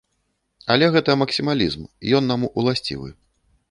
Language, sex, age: Belarusian, male, 40-49